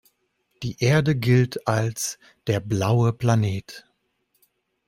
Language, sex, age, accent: German, male, 50-59, Deutschland Deutsch